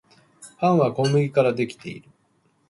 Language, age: Japanese, 30-39